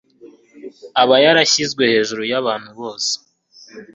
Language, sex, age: Kinyarwanda, male, 19-29